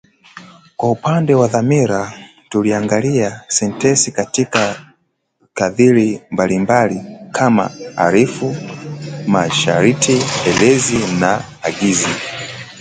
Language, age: Swahili, 19-29